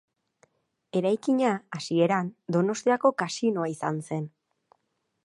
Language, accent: Basque, Erdialdekoa edo Nafarra (Gipuzkoa, Nafarroa)